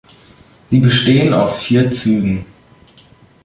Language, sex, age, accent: German, male, under 19, Deutschland Deutsch